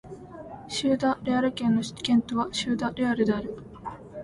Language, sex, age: Japanese, female, 19-29